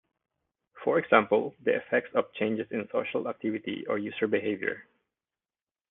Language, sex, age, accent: English, male, 40-49, Filipino